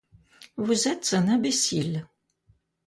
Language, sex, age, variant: French, female, 70-79, Français de métropole